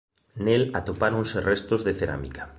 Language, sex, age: Galician, male, 40-49